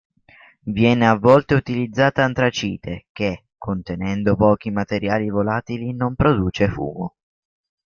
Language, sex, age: Italian, male, under 19